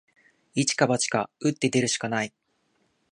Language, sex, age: Japanese, male, 19-29